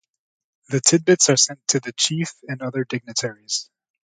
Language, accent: English, United States English